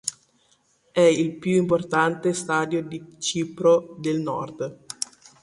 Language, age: Italian, 40-49